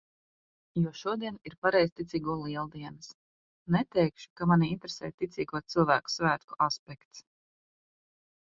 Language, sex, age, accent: Latvian, female, 40-49, nav